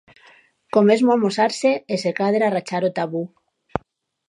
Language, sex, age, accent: Galician, female, 40-49, Oriental (común en zona oriental)